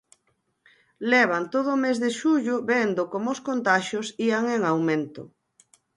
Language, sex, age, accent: Galician, female, 50-59, Atlántico (seseo e gheada)